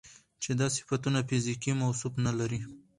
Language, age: Pashto, 19-29